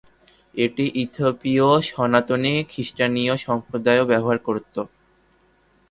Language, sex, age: Bengali, male, under 19